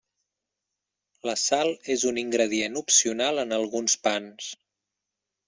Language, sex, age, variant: Catalan, male, 30-39, Central